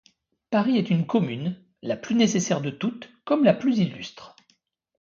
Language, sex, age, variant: French, male, 40-49, Français de métropole